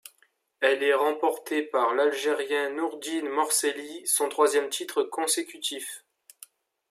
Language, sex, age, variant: French, male, 30-39, Français de métropole